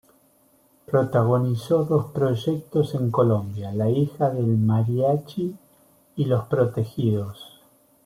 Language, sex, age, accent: Spanish, male, 50-59, Rioplatense: Argentina, Uruguay, este de Bolivia, Paraguay